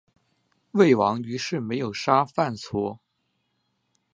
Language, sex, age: Chinese, male, under 19